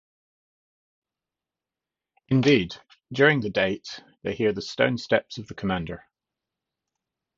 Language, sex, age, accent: English, male, 40-49, England English